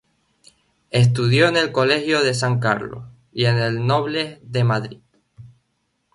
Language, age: Spanish, 19-29